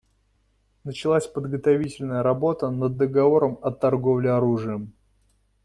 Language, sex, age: Russian, male, 30-39